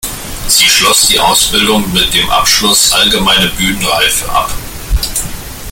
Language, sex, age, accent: German, male, 40-49, Deutschland Deutsch